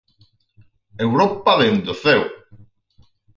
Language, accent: Galician, Atlántico (seseo e gheada)